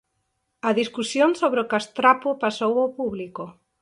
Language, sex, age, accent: Galician, female, 50-59, Normativo (estándar)